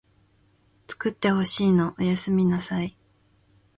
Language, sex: Japanese, female